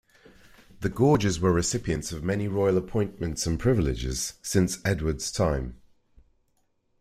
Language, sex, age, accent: English, male, 40-49, England English